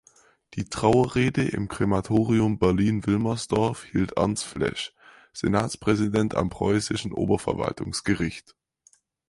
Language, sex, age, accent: German, male, under 19, Deutschland Deutsch